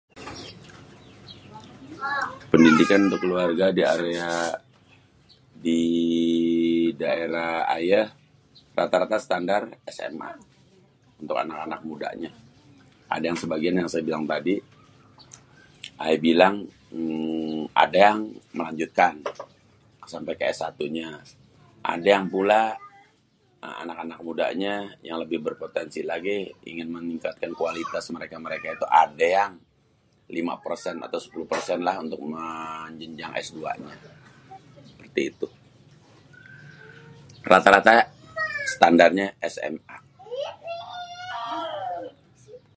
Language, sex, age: Betawi, male, 40-49